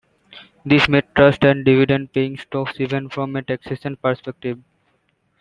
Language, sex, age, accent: English, male, 19-29, India and South Asia (India, Pakistan, Sri Lanka)